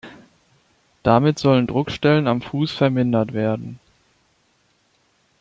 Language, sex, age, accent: German, male, 19-29, Deutschland Deutsch